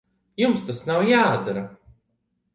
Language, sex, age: Latvian, male, 30-39